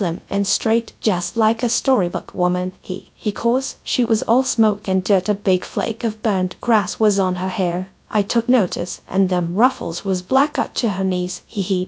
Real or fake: fake